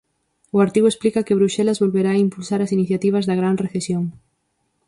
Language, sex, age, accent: Galician, female, 19-29, Oriental (común en zona oriental)